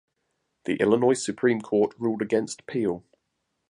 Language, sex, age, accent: English, male, 40-49, England English